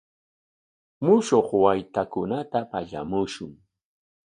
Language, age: Corongo Ancash Quechua, 50-59